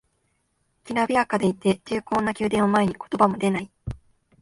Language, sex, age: Japanese, female, 19-29